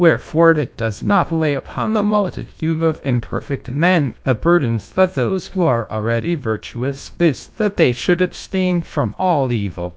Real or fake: fake